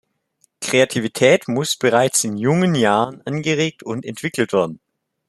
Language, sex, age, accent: German, male, under 19, Deutschland Deutsch